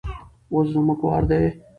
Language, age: Pashto, 19-29